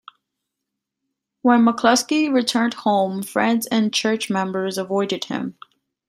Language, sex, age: English, female, 19-29